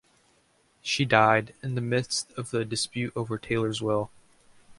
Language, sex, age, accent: English, male, 19-29, United States English